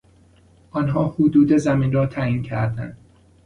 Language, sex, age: Persian, male, 30-39